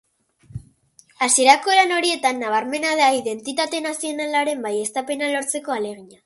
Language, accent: Basque, Erdialdekoa edo Nafarra (Gipuzkoa, Nafarroa)